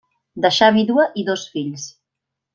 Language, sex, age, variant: Catalan, female, 40-49, Central